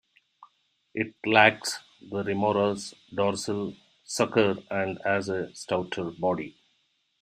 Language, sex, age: English, male, 40-49